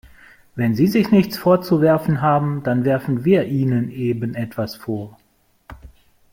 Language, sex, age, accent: German, male, 50-59, Deutschland Deutsch